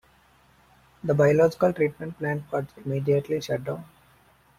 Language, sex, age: English, male, 19-29